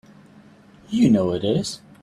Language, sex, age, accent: English, male, 30-39, England English